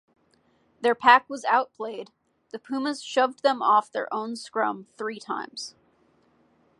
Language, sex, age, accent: English, female, 19-29, United States English